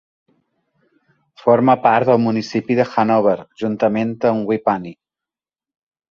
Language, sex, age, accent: Catalan, male, 40-49, balear; central